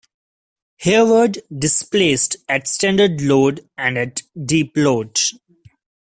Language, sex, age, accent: English, male, 19-29, India and South Asia (India, Pakistan, Sri Lanka)